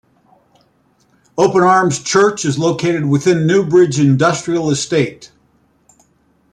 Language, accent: English, United States English